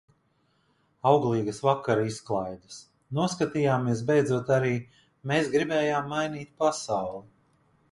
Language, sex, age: Latvian, male, 40-49